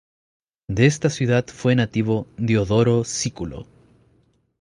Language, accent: Spanish, Chileno: Chile, Cuyo